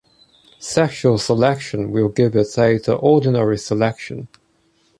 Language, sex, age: English, male, 19-29